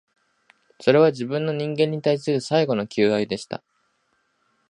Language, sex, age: Japanese, male, under 19